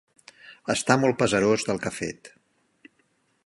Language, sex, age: Catalan, male, 50-59